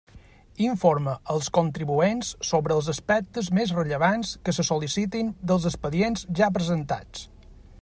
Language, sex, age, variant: Catalan, male, 40-49, Balear